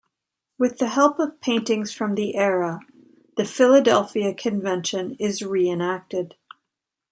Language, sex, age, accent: English, female, 30-39, Canadian English